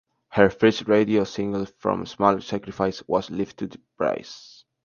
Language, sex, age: English, male, 19-29